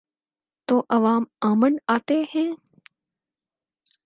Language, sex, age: Urdu, female, 19-29